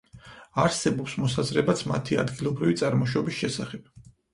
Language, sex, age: Georgian, male, 30-39